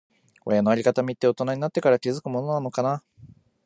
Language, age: Japanese, 19-29